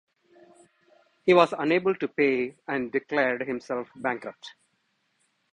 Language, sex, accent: English, male, India and South Asia (India, Pakistan, Sri Lanka)